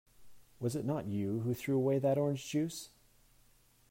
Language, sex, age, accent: English, male, 30-39, Canadian English